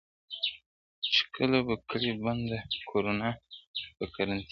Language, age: Pashto, 19-29